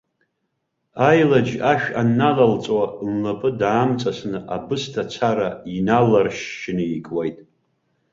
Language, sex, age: Abkhazian, male, 50-59